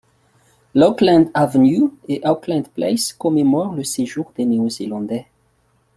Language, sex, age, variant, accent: French, male, 30-39, Français d'Afrique subsaharienne et des îles africaines, Français de Madagascar